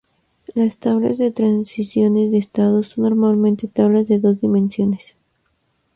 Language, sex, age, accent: Spanish, female, under 19, México